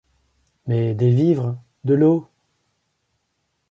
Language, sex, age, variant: French, male, 40-49, Français de métropole